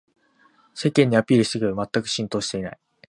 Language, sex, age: Japanese, male, 19-29